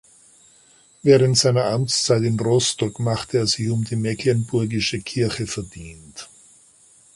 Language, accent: German, Österreichisches Deutsch